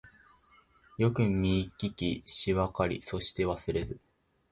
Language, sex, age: Japanese, male, 19-29